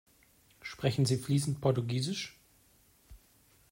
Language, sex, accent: German, male, Deutschland Deutsch